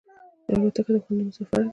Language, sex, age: Pashto, female, 30-39